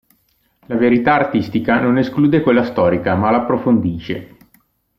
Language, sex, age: Italian, male, 30-39